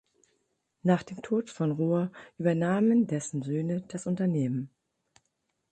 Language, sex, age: German, female, 40-49